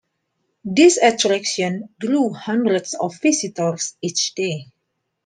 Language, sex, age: English, female, 30-39